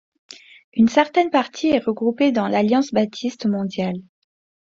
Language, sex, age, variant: French, female, 19-29, Français de métropole